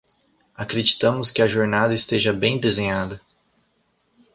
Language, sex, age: Portuguese, male, 19-29